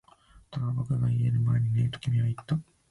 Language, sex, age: Japanese, male, 19-29